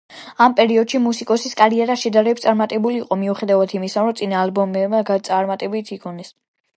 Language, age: Georgian, under 19